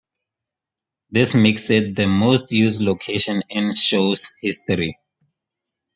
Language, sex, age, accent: English, male, 19-29, Southern African (South Africa, Zimbabwe, Namibia)